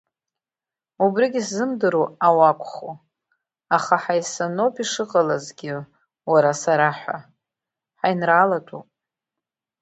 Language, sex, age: Abkhazian, female, 50-59